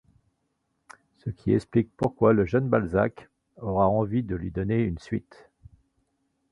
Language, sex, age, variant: French, male, 50-59, Français de métropole